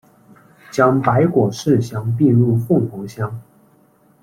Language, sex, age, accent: Chinese, male, 19-29, 出生地：四川省